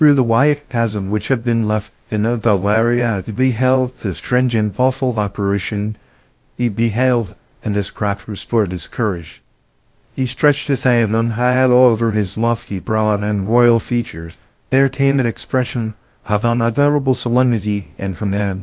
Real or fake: fake